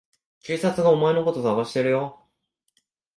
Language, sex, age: Japanese, male, 19-29